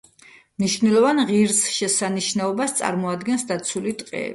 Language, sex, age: Georgian, female, 40-49